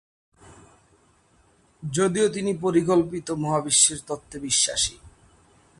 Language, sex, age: Bengali, male, 30-39